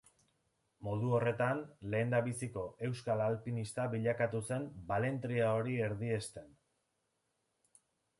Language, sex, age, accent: Basque, male, 19-29, Erdialdekoa edo Nafarra (Gipuzkoa, Nafarroa)